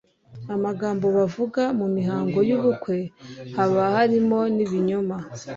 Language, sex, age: Kinyarwanda, male, 30-39